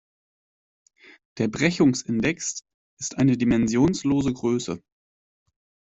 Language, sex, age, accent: German, male, 19-29, Deutschland Deutsch